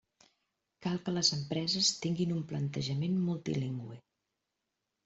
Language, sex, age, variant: Catalan, female, 50-59, Central